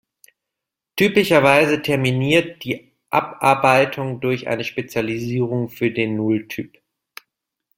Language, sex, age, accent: German, male, 19-29, Deutschland Deutsch